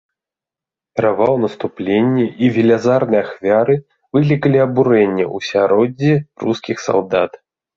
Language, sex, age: Belarusian, male, 30-39